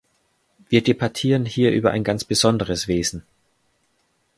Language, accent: German, Deutschland Deutsch